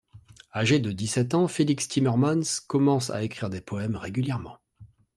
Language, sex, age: French, male, 40-49